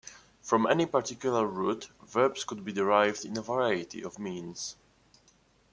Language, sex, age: English, male, under 19